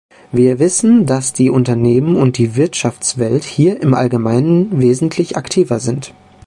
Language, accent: German, Deutschland Deutsch